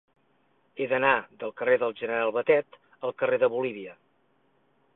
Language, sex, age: Catalan, male, 60-69